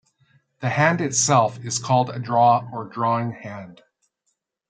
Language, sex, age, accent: English, male, 60-69, Canadian English